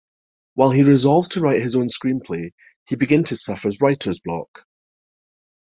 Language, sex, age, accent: English, male, 40-49, Scottish English